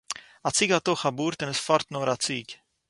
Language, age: Yiddish, under 19